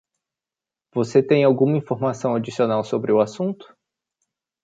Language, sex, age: Portuguese, male, 19-29